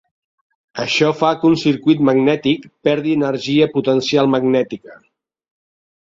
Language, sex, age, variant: Catalan, male, 50-59, Central